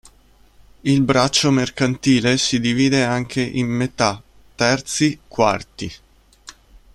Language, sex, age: Italian, male, 30-39